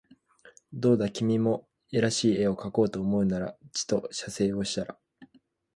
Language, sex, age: Japanese, male, 19-29